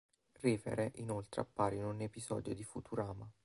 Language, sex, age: Italian, male, 19-29